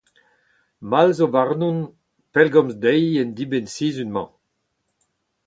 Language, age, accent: Breton, 70-79, Leoneg